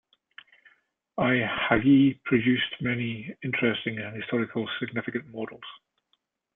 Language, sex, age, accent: English, male, 50-59, Scottish English